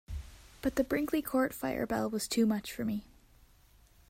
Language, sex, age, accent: English, female, under 19, United States English